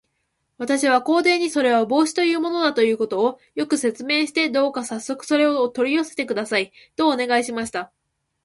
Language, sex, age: Japanese, female, 19-29